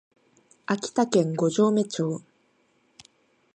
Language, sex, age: Japanese, female, 19-29